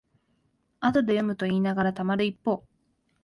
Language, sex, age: Japanese, female, 19-29